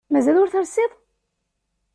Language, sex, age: Kabyle, female, 19-29